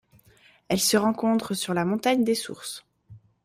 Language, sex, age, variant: French, female, 19-29, Français de métropole